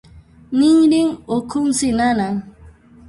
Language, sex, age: Puno Quechua, female, 19-29